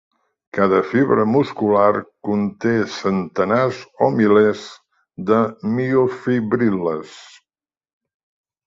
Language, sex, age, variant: Catalan, male, 60-69, Central